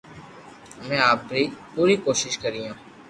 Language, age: Loarki, under 19